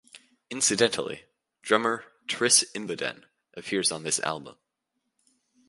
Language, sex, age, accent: English, male, under 19, United States English